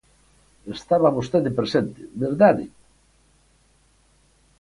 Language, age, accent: Galician, 70-79, Atlántico (seseo e gheada)